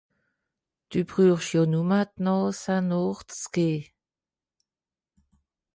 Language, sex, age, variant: Swiss German, female, 50-59, Südniederàlemmànisch (Kolmer, Gawìller, Mìlhüüsa, Àltkìrich, usw.)